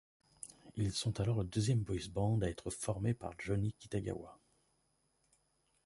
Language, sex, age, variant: French, male, 30-39, Français de métropole